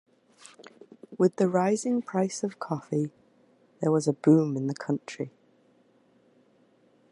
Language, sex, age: English, female, 40-49